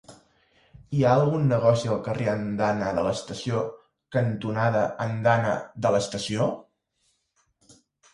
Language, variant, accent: Catalan, Central, Empordanès